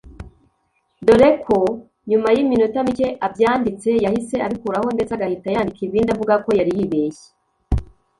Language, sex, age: Kinyarwanda, female, 19-29